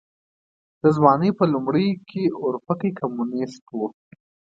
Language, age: Pashto, 19-29